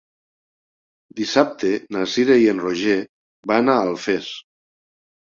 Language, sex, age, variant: Catalan, male, 50-59, Septentrional